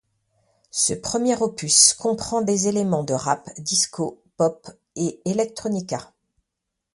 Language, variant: French, Français de métropole